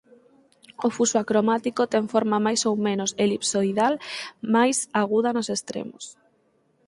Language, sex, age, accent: Galician, female, 19-29, Oriental (común en zona oriental)